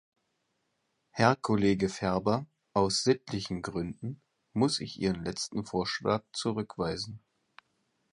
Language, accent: German, Deutschland Deutsch; Hochdeutsch